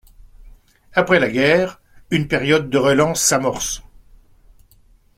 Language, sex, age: French, male, 60-69